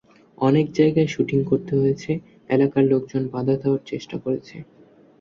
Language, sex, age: Bengali, male, under 19